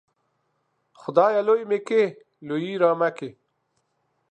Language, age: Pashto, 40-49